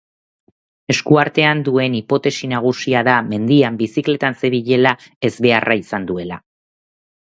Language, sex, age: Basque, female, 40-49